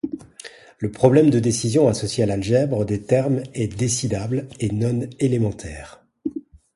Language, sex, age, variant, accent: French, male, 40-49, Français d'Europe, Français de Belgique